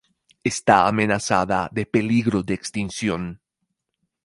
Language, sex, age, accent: Spanish, male, 30-39, Andino-Pacífico: Colombia, Perú, Ecuador, oeste de Bolivia y Venezuela andina